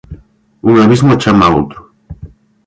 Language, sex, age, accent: Galician, male, 19-29, Normativo (estándar)